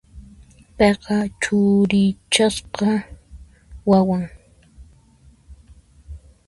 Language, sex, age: Puno Quechua, female, 19-29